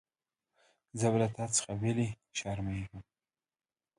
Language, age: Pashto, 19-29